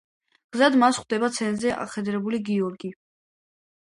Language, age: Georgian, under 19